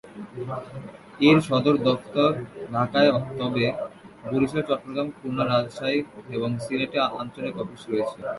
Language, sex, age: Bengali, male, under 19